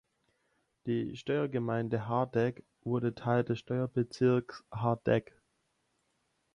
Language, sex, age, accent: German, male, 19-29, Deutschland Deutsch